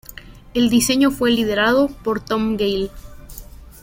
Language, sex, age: Spanish, male, 19-29